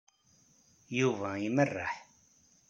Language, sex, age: Kabyle, male, 60-69